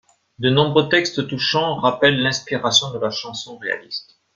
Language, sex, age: French, male, 50-59